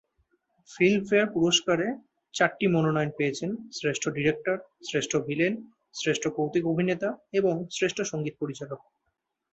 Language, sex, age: Bengali, male, 19-29